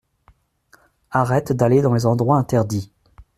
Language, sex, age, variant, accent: French, male, 40-49, Français d'Amérique du Nord, Français du Canada